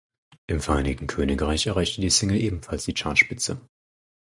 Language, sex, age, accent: German, male, 19-29, Deutschland Deutsch